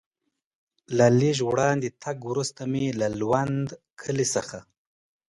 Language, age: Pashto, 19-29